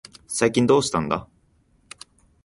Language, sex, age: Japanese, male, 19-29